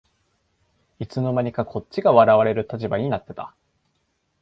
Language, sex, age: Japanese, male, 19-29